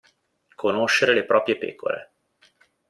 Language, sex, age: Italian, male, 30-39